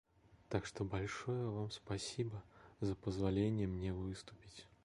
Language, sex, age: Russian, male, 30-39